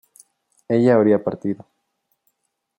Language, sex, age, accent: Spanish, female, 60-69, México